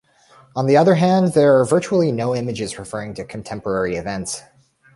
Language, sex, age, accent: English, male, 30-39, United States English